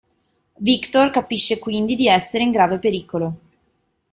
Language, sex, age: Italian, female, 30-39